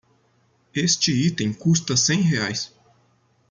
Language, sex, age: Portuguese, male, 19-29